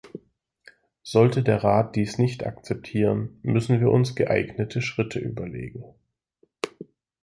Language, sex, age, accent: German, male, 30-39, Deutschland Deutsch